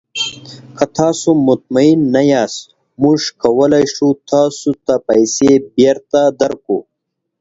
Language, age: Pashto, 19-29